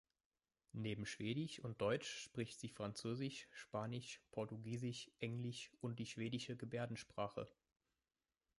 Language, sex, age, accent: German, male, 19-29, Deutschland Deutsch